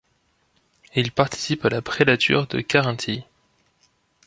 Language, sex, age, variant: French, male, 19-29, Français de métropole